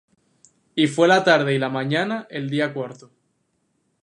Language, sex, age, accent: Spanish, male, 19-29, España: Islas Canarias